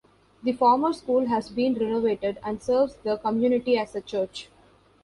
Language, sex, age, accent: English, female, 19-29, India and South Asia (India, Pakistan, Sri Lanka)